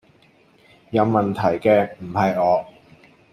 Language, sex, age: Cantonese, male, 30-39